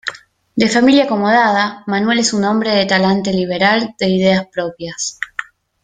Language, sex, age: Spanish, female, 19-29